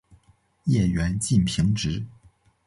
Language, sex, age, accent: Chinese, male, under 19, 出生地：黑龙江省